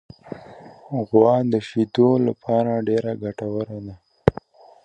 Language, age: Pashto, 19-29